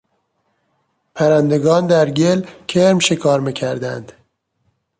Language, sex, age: Persian, male, 30-39